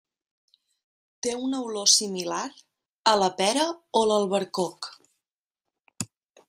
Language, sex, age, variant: Catalan, female, 19-29, Septentrional